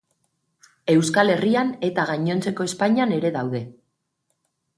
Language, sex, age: Basque, female, 40-49